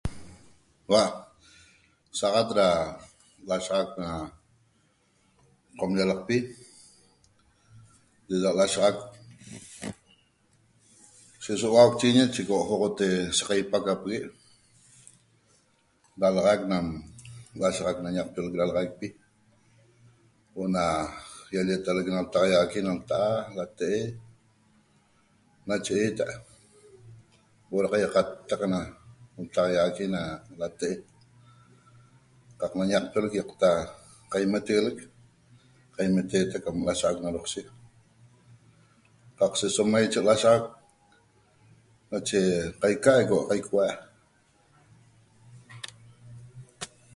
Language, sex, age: Toba, female, 50-59